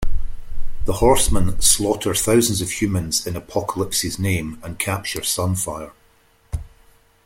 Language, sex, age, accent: English, male, 50-59, Scottish English